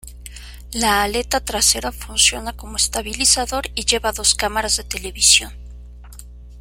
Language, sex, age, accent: Spanish, female, 30-39, México